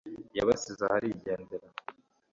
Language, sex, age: Kinyarwanda, male, 19-29